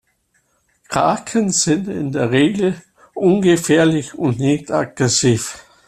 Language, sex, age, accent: German, male, 60-69, Deutschland Deutsch